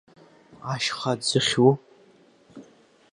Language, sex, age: Abkhazian, female, 30-39